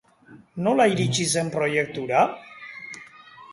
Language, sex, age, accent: Basque, male, 30-39, Mendebalekoa (Araba, Bizkaia, Gipuzkoako mendebaleko herri batzuk)